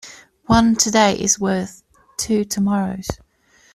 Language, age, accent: English, 19-29, England English